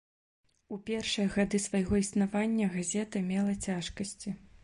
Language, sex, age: Belarusian, female, 30-39